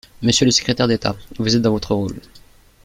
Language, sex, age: French, male, under 19